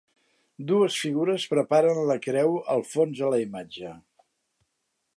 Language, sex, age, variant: Catalan, male, 60-69, Central